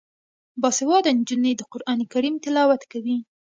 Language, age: Pashto, 19-29